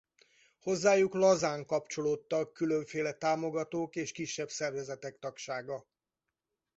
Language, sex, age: Hungarian, male, 60-69